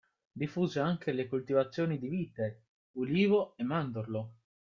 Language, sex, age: Italian, male, under 19